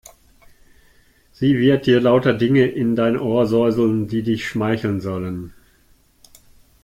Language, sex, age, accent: German, male, 60-69, Deutschland Deutsch